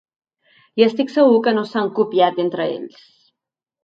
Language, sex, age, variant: Catalan, female, 30-39, Central